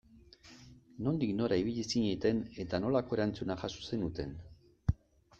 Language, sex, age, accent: Basque, male, 60-69, Erdialdekoa edo Nafarra (Gipuzkoa, Nafarroa)